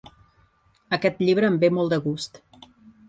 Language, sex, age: Catalan, female, 50-59